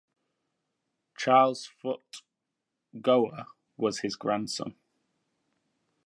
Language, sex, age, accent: English, male, 19-29, England English